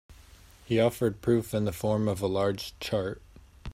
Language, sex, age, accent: English, male, under 19, United States English